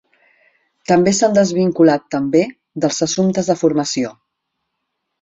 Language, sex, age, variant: Catalan, female, 40-49, Central